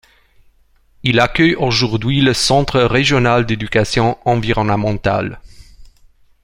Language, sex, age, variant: French, male, 30-39, Français d'Europe